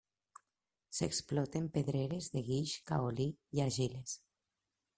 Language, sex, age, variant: Catalan, female, 40-49, Septentrional